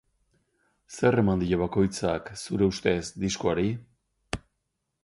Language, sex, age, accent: Basque, male, 50-59, Erdialdekoa edo Nafarra (Gipuzkoa, Nafarroa)